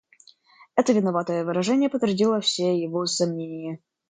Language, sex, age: Russian, male, under 19